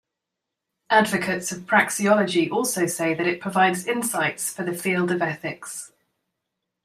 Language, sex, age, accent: English, female, 40-49, England English